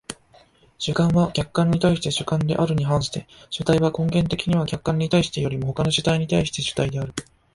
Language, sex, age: Japanese, male, 19-29